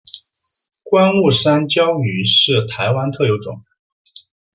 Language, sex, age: Chinese, male, 19-29